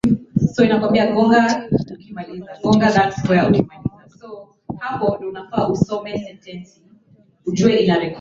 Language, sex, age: Swahili, female, 19-29